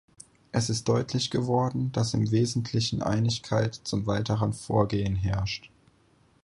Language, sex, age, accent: German, male, 19-29, Deutschland Deutsch